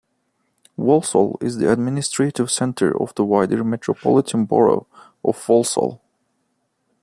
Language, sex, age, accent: English, male, 19-29, United States English